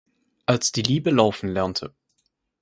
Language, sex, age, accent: German, male, 19-29, Deutschland Deutsch